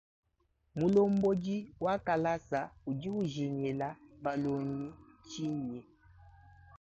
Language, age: Luba-Lulua, 19-29